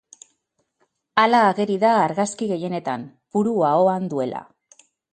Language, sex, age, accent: Basque, female, 40-49, Mendebalekoa (Araba, Bizkaia, Gipuzkoako mendebaleko herri batzuk)